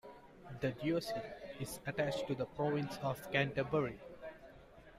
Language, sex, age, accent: English, male, 19-29, India and South Asia (India, Pakistan, Sri Lanka)